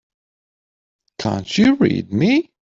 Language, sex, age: English, male, 30-39